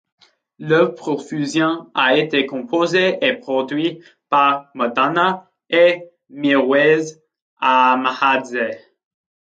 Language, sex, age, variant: French, male, under 19, Français de métropole